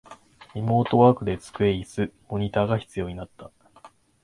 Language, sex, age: Japanese, male, 19-29